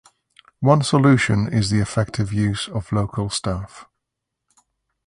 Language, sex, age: English, male, 50-59